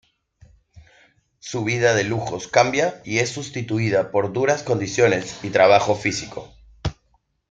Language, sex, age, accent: Spanish, male, 30-39, Andino-Pacífico: Colombia, Perú, Ecuador, oeste de Bolivia y Venezuela andina